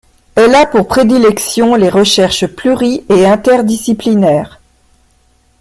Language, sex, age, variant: French, female, 50-59, Français de métropole